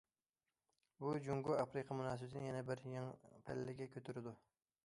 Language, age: Uyghur, 19-29